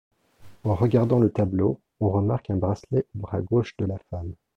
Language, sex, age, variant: French, male, 40-49, Français de métropole